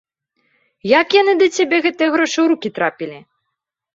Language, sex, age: Belarusian, female, 30-39